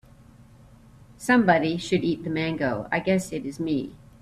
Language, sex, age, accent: English, female, 60-69, Canadian English